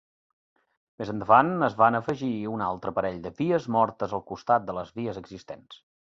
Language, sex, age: Catalan, male, 40-49